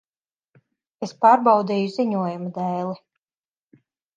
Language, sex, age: Latvian, female, 30-39